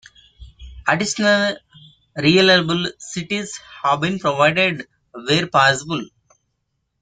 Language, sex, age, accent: English, male, 19-29, India and South Asia (India, Pakistan, Sri Lanka)